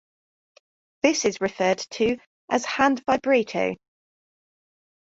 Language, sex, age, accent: English, female, 30-39, England English